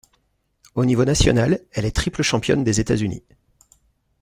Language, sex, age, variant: French, male, 40-49, Français de métropole